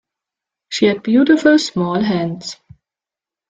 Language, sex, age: English, female, 19-29